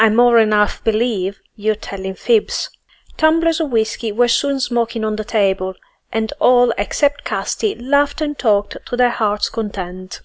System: none